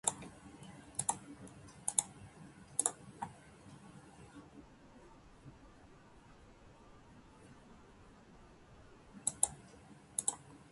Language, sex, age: Japanese, female, 40-49